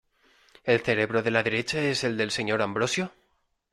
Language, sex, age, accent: Spanish, male, 19-29, España: Centro-Sur peninsular (Madrid, Toledo, Castilla-La Mancha)